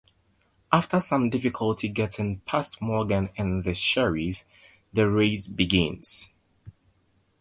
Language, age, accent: English, 19-29, England English